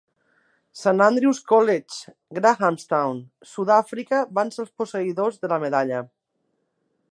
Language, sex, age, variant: Catalan, female, 40-49, Nord-Occidental